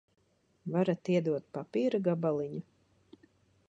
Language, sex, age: Latvian, female, 40-49